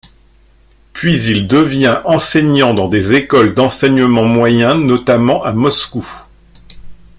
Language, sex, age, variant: French, male, 50-59, Français de métropole